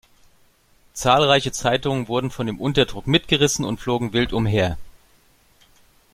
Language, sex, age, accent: German, male, 40-49, Deutschland Deutsch